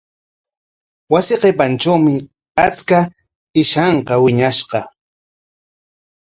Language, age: Corongo Ancash Quechua, 40-49